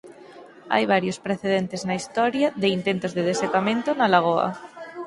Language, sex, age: Galician, female, 19-29